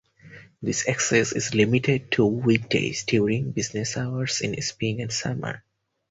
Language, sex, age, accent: English, male, 19-29, United States English